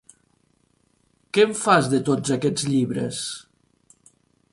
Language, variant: Catalan, Central